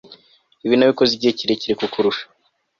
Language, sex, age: Kinyarwanda, male, under 19